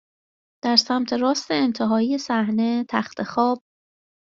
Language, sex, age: Persian, female, 30-39